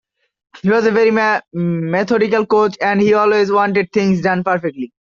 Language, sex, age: English, male, under 19